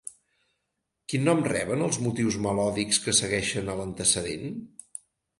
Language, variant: Catalan, Central